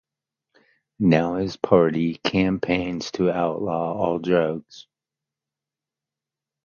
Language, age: English, 50-59